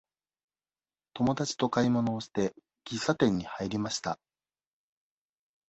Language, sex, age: Japanese, male, 40-49